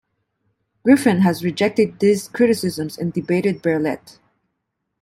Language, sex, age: English, female, 30-39